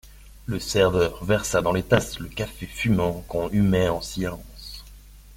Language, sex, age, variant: French, male, 30-39, Français de métropole